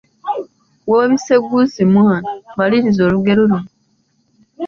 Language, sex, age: Ganda, female, 19-29